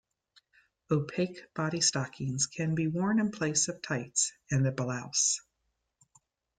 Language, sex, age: English, female, 50-59